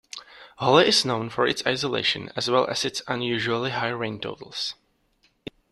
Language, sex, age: English, male, 19-29